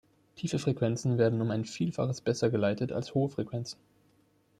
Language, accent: German, Deutschland Deutsch